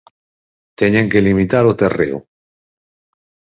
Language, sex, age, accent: Galician, male, 40-49, Central (gheada)